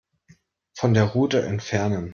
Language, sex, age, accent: German, male, 30-39, Deutschland Deutsch